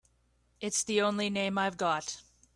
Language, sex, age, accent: English, female, 19-29, Canadian English